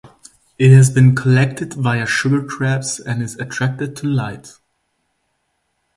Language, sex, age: English, male, 19-29